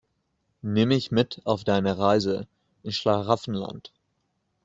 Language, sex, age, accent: German, male, 19-29, Deutschland Deutsch